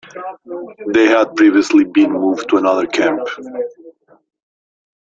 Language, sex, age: English, male, 40-49